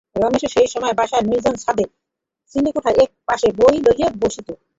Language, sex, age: Bengali, female, 50-59